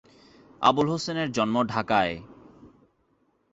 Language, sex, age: Bengali, male, 19-29